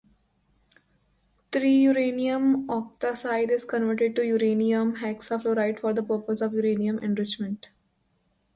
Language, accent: English, India and South Asia (India, Pakistan, Sri Lanka)